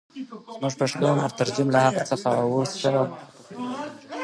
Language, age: Pashto, 19-29